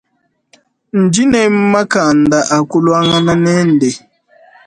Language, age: Luba-Lulua, 30-39